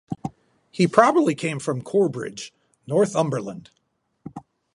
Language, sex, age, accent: English, male, 40-49, United States English